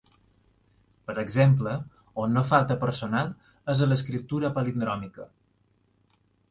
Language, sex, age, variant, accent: Catalan, male, 30-39, Balear, mallorquí